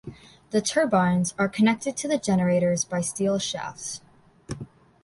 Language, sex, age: English, female, under 19